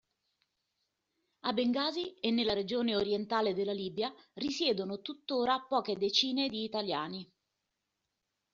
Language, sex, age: Italian, female, 40-49